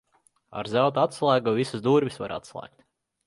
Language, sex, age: Latvian, male, 30-39